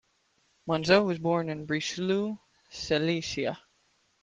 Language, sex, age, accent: English, male, 19-29, United States English